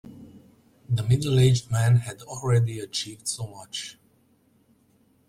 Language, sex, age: English, male, 40-49